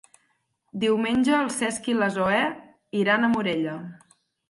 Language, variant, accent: Catalan, Central, tarragoní